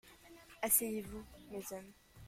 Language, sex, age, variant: French, female, under 19, Français de métropole